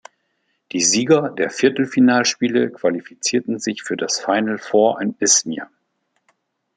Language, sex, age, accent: German, male, 50-59, Deutschland Deutsch